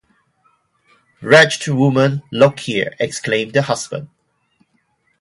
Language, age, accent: English, 30-39, Hong Kong English